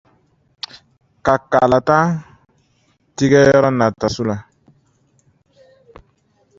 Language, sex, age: Dyula, male, 19-29